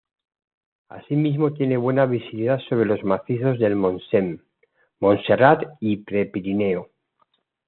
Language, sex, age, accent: Spanish, male, 50-59, España: Centro-Sur peninsular (Madrid, Toledo, Castilla-La Mancha)